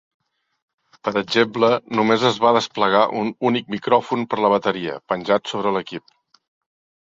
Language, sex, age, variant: Catalan, male, 60-69, Central